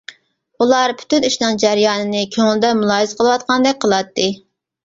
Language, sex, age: Uyghur, female, 19-29